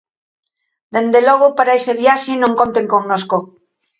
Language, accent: Galician, Normativo (estándar)